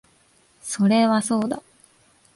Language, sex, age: Japanese, female, 19-29